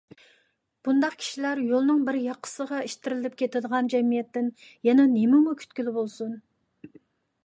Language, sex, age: Uyghur, female, 40-49